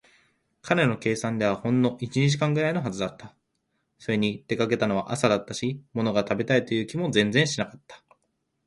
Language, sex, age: Japanese, male, 19-29